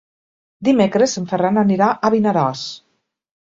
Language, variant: Catalan, Nord-Occidental